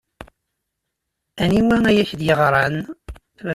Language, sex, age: Kabyle, male, 40-49